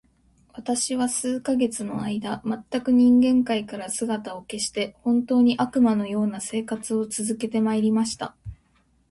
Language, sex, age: Japanese, female, 19-29